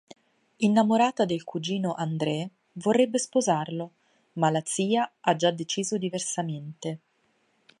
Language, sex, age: Italian, female, 19-29